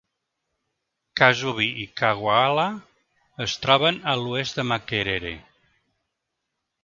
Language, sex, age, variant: Catalan, male, 50-59, Central